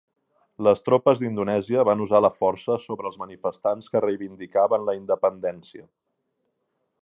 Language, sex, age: Catalan, male, 40-49